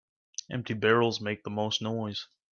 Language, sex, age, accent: English, male, 19-29, United States English